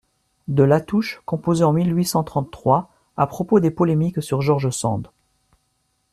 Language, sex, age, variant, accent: French, male, 40-49, Français d'Amérique du Nord, Français du Canada